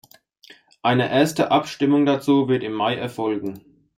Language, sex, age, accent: German, male, 30-39, Deutschland Deutsch